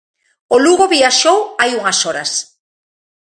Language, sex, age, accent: Galician, female, 40-49, Normativo (estándar)